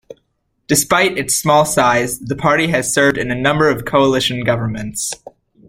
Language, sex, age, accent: English, male, under 19, United States English